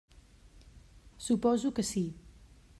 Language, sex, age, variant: Catalan, female, 40-49, Central